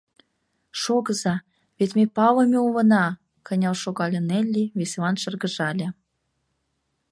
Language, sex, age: Mari, female, 19-29